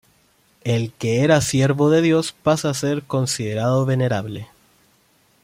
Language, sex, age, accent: Spanish, male, 19-29, Chileno: Chile, Cuyo